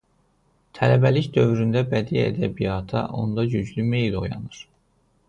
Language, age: Azerbaijani, 30-39